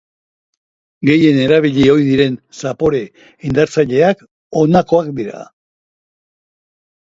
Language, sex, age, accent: Basque, male, 50-59, Erdialdekoa edo Nafarra (Gipuzkoa, Nafarroa)